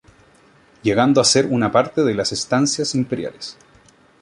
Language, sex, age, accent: Spanish, male, 19-29, Chileno: Chile, Cuyo